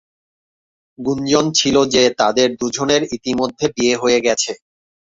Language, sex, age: Bengali, male, 30-39